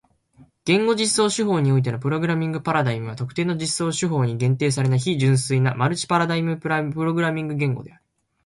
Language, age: Japanese, 19-29